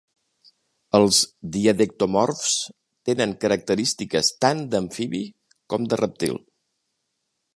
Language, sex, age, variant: Catalan, male, 60-69, Central